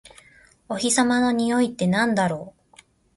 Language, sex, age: Japanese, female, 30-39